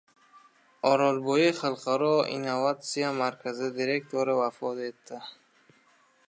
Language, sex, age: Uzbek, male, under 19